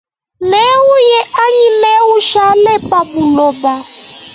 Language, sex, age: Luba-Lulua, female, 19-29